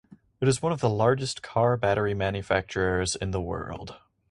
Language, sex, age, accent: English, male, under 19, United States English